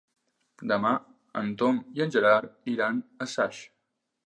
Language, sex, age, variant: Catalan, male, 19-29, Nord-Occidental